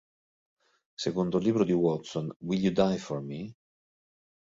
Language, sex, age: Italian, male, 40-49